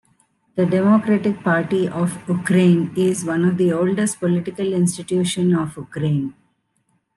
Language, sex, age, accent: English, female, 50-59, India and South Asia (India, Pakistan, Sri Lanka)